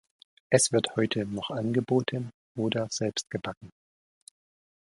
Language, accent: German, Deutschland Deutsch